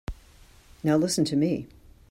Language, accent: English, United States English